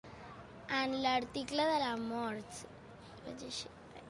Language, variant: Catalan, Nord-Occidental